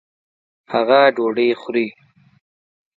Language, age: Pashto, under 19